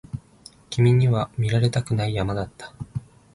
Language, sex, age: Japanese, male, 19-29